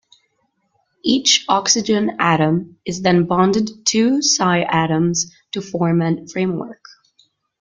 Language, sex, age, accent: English, female, 19-29, United States English